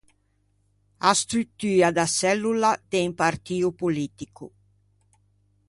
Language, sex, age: Ligurian, female, 60-69